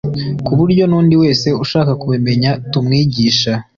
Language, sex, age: Kinyarwanda, male, 19-29